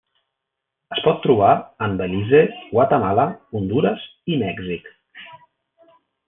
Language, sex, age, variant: Catalan, male, 40-49, Central